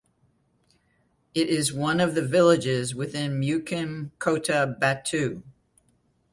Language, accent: English, United States English